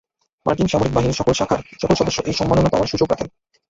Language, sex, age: Bengali, male, 19-29